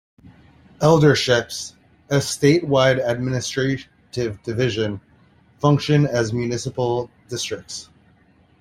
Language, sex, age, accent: English, male, 30-39, United States English